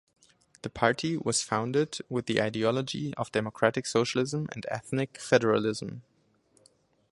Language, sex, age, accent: English, male, 19-29, German English